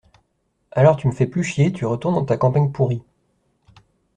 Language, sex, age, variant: French, male, 30-39, Français de métropole